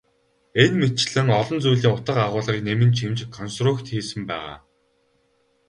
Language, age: Mongolian, 19-29